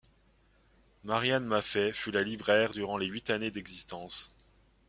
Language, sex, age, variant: French, male, 30-39, Français de métropole